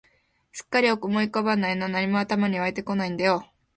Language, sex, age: Japanese, female, 19-29